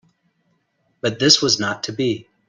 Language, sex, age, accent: English, male, 40-49, United States English